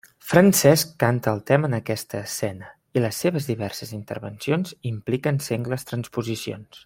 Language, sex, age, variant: Catalan, male, 30-39, Central